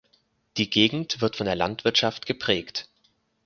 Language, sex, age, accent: German, male, 19-29, Deutschland Deutsch